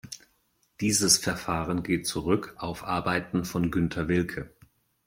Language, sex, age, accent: German, male, 30-39, Deutschland Deutsch